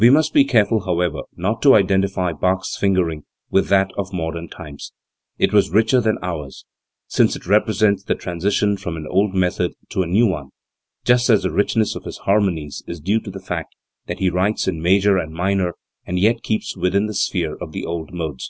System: none